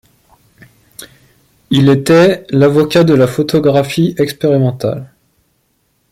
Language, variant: French, Français de métropole